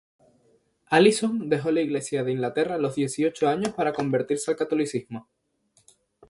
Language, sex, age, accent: Spanish, male, 19-29, España: Islas Canarias